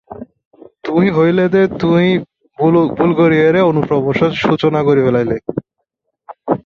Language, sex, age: Bengali, male, 19-29